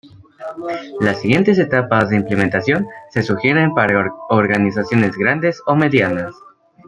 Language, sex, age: Spanish, male, under 19